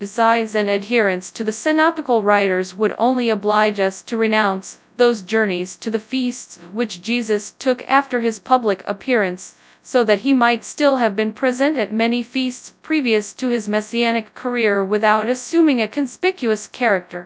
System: TTS, FastPitch